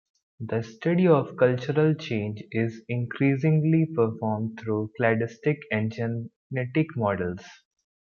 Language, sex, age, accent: English, male, 30-39, India and South Asia (India, Pakistan, Sri Lanka)